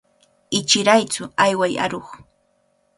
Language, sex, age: Cajatambo North Lima Quechua, female, 19-29